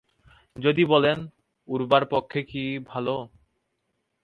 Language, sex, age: Bengali, male, 19-29